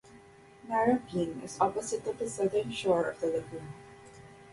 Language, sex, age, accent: English, female, 19-29, Filipino